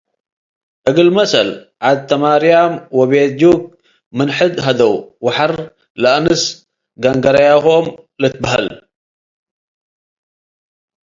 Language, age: Tigre, 30-39